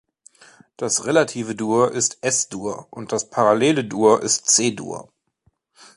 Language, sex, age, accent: German, male, 30-39, Deutschland Deutsch